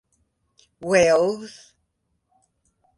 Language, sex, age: English, female, 60-69